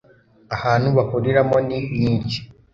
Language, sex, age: Kinyarwanda, male, under 19